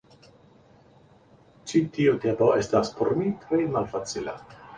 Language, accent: Esperanto, Internacia